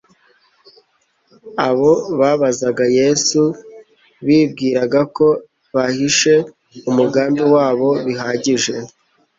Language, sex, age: Kinyarwanda, male, 19-29